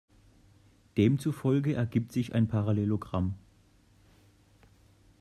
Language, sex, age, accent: German, male, 30-39, Deutschland Deutsch